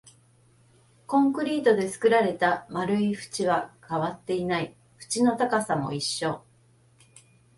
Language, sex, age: Japanese, female, 50-59